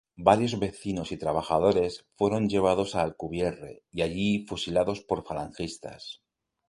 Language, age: Spanish, 40-49